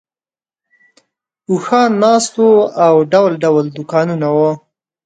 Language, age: Pashto, 19-29